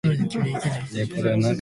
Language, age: Japanese, 19-29